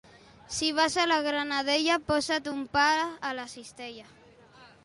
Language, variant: Catalan, Central